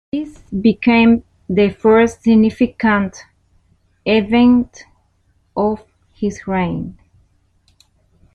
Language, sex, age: English, female, 50-59